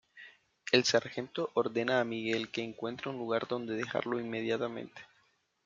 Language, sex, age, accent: Spanish, male, 19-29, Caribe: Cuba, Venezuela, Puerto Rico, República Dominicana, Panamá, Colombia caribeña, México caribeño, Costa del golfo de México